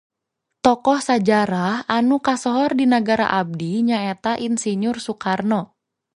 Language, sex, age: Sundanese, female, 19-29